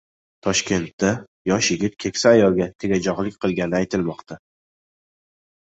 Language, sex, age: Uzbek, male, 19-29